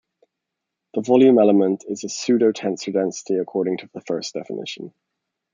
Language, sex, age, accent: English, male, 19-29, England English